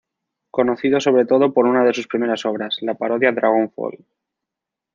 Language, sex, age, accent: Spanish, male, 19-29, España: Norte peninsular (Asturias, Castilla y León, Cantabria, País Vasco, Navarra, Aragón, La Rioja, Guadalajara, Cuenca)